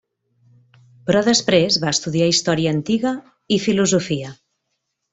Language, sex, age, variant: Catalan, female, 40-49, Central